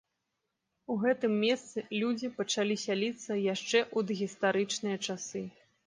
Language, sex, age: Belarusian, female, 19-29